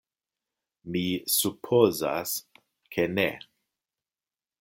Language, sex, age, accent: Esperanto, male, 50-59, Internacia